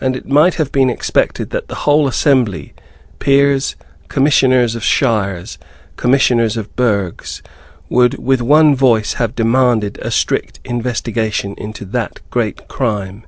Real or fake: real